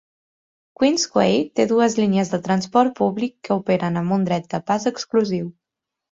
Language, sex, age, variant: Catalan, female, 19-29, Central